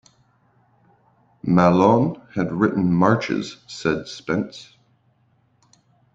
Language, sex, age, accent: English, male, 30-39, United States English